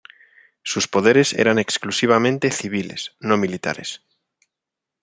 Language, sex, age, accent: Spanish, male, 30-39, España: Centro-Sur peninsular (Madrid, Toledo, Castilla-La Mancha)